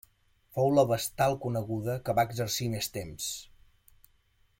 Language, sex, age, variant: Catalan, male, 40-49, Central